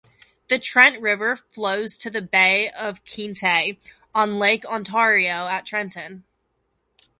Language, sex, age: English, female, under 19